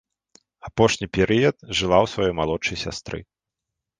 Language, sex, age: Belarusian, male, 30-39